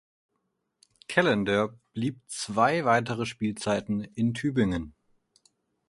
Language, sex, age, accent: German, male, 30-39, Deutschland Deutsch